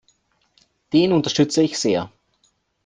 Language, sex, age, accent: German, male, 19-29, Österreichisches Deutsch